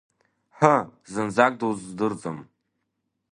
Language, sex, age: Abkhazian, male, under 19